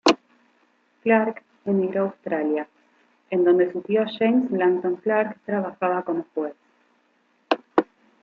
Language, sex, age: Spanish, female, 19-29